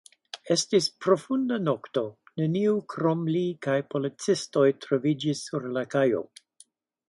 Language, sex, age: Esperanto, male, 70-79